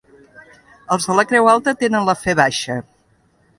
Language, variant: Catalan, Central